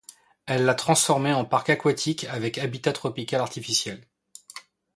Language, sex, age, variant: French, male, 30-39, Français de métropole